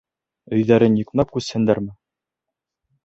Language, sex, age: Bashkir, male, 19-29